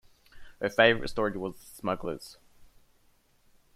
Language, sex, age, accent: English, male, 19-29, Australian English